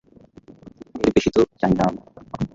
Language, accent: Bengali, শুদ্ধ; চলিত